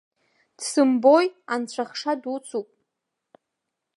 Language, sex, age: Abkhazian, female, 19-29